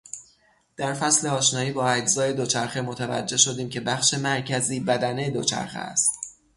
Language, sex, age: Persian, male, 19-29